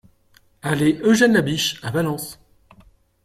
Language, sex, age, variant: French, male, 30-39, Français de métropole